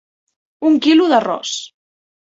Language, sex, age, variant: Catalan, female, under 19, Central